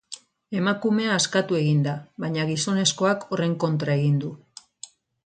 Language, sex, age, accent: Basque, female, 50-59, Erdialdekoa edo Nafarra (Gipuzkoa, Nafarroa)